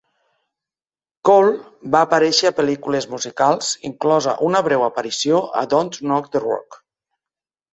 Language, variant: Catalan, Nord-Occidental